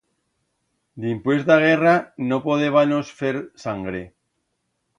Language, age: Aragonese, 50-59